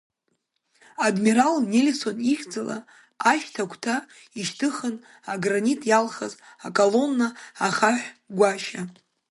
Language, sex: Abkhazian, female